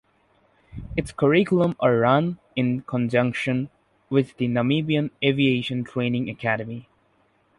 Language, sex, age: English, male, under 19